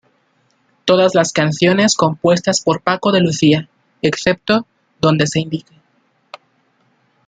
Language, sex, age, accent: Spanish, male, 19-29, México